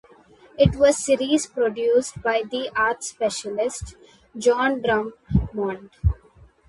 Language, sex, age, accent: English, female, under 19, India and South Asia (India, Pakistan, Sri Lanka)